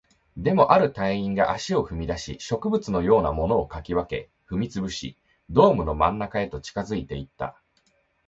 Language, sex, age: Japanese, male, 19-29